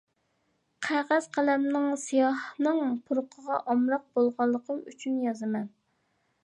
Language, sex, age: Uyghur, female, 19-29